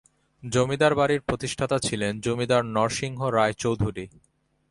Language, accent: Bengali, Bengali